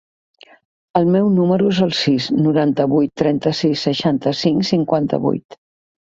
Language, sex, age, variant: Catalan, female, 70-79, Central